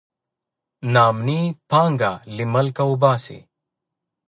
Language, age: Pashto, 19-29